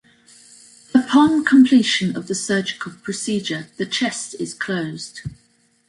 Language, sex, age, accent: English, female, 60-69, England English